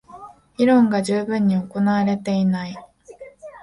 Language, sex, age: Japanese, female, 19-29